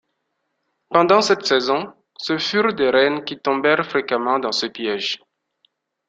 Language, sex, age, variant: French, male, 30-39, Français d'Afrique subsaharienne et des îles africaines